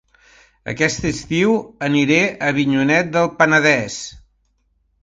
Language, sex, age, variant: Catalan, male, 70-79, Central